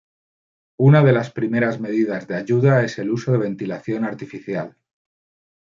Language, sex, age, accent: Spanish, male, 40-49, España: Norte peninsular (Asturias, Castilla y León, Cantabria, País Vasco, Navarra, Aragón, La Rioja, Guadalajara, Cuenca)